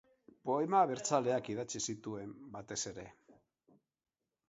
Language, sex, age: Basque, male, 50-59